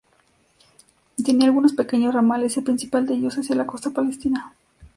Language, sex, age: Spanish, female, under 19